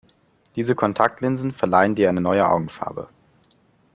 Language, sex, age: German, male, under 19